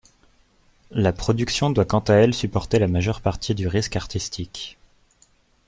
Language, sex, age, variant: French, male, 19-29, Français de métropole